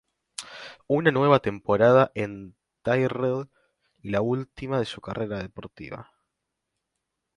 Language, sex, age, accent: Spanish, male, under 19, Rioplatense: Argentina, Uruguay, este de Bolivia, Paraguay